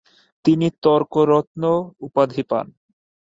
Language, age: Bengali, 30-39